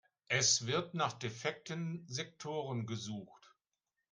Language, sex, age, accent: German, male, 60-69, Deutschland Deutsch